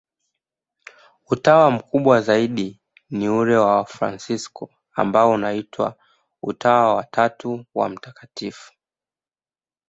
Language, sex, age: Swahili, male, 19-29